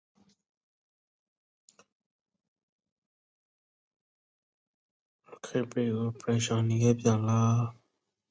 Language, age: Rakhine, 30-39